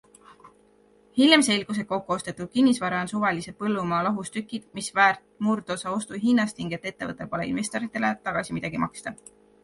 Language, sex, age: Estonian, female, 19-29